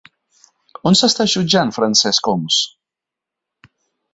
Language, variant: Catalan, Central